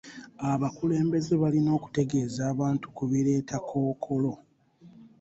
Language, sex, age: Ganda, male, 30-39